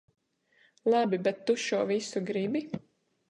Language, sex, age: Latvian, female, 19-29